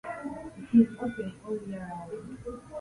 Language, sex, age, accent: English, female, 19-29, England English